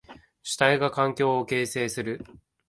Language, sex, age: Japanese, male, 19-29